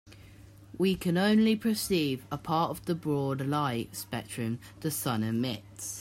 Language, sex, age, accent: English, male, under 19, England English